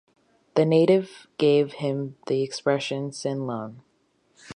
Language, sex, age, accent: English, female, under 19, United States English